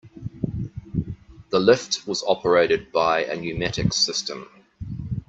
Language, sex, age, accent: English, male, 40-49, New Zealand English